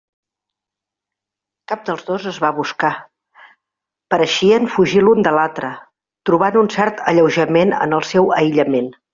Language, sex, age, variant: Catalan, female, 50-59, Central